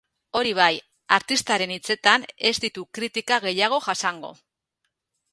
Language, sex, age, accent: Basque, female, 40-49, Mendebalekoa (Araba, Bizkaia, Gipuzkoako mendebaleko herri batzuk)